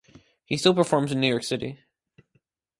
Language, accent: English, United States English